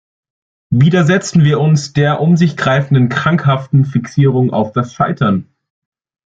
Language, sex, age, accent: German, male, under 19, Deutschland Deutsch